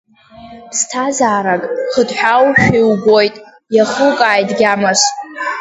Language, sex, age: Abkhazian, female, under 19